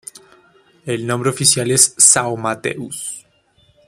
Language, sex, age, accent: Spanish, male, 19-29, América central